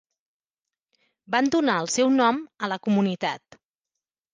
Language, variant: Catalan, Central